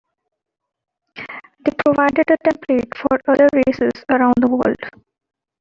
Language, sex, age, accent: English, female, 19-29, India and South Asia (India, Pakistan, Sri Lanka)